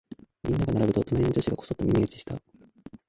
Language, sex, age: Japanese, male, 19-29